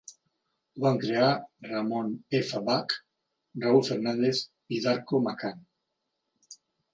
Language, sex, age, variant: Catalan, male, 40-49, Central